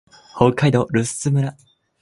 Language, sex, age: Japanese, male, 19-29